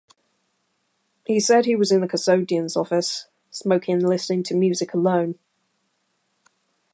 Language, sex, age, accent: English, female, 19-29, England English